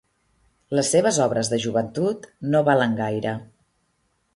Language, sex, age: Catalan, female, 30-39